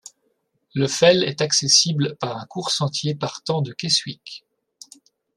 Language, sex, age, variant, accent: French, male, 30-39, Français d'Europe, Français de Belgique